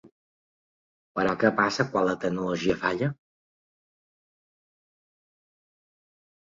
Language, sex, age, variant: Catalan, male, 30-39, Balear